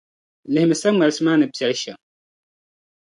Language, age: Dagbani, 19-29